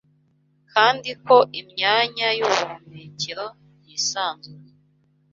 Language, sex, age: Kinyarwanda, female, 19-29